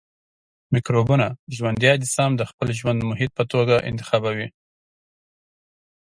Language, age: Pashto, 19-29